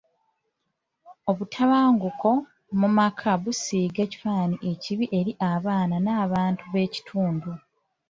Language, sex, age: Ganda, female, 19-29